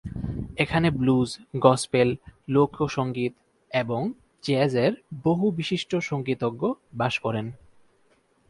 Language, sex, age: Bengali, male, 19-29